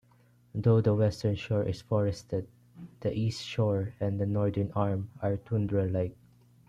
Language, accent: English, Filipino